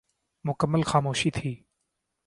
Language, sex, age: Urdu, male, 19-29